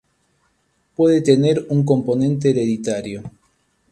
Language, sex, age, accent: Spanish, male, 40-49, Rioplatense: Argentina, Uruguay, este de Bolivia, Paraguay